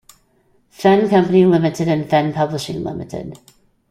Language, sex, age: English, female, 50-59